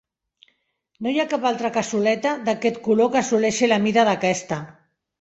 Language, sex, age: Catalan, female, 60-69